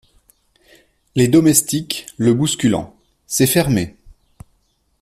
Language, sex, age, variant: French, male, 30-39, Français de métropole